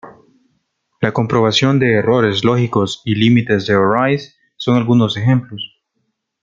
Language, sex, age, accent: Spanish, male, 19-29, América central